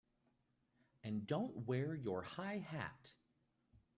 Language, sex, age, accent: English, male, 30-39, United States English